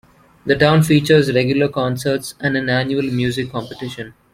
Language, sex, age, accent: English, male, 19-29, India and South Asia (India, Pakistan, Sri Lanka)